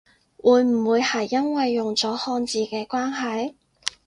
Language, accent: Cantonese, 广州音